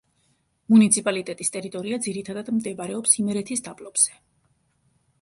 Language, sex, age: Georgian, female, 30-39